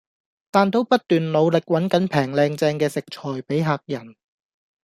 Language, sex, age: Cantonese, male, 19-29